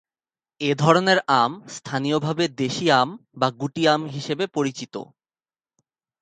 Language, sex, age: Bengali, male, 19-29